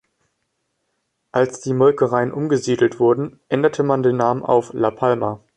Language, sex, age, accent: German, male, under 19, Deutschland Deutsch